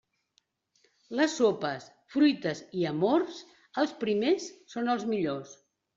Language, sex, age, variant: Catalan, female, 60-69, Central